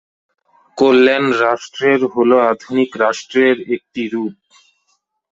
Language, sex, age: Bengali, male, 19-29